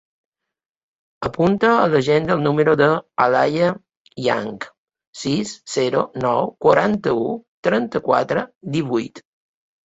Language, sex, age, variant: Catalan, male, 50-59, Balear